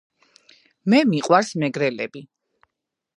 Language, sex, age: Georgian, female, 30-39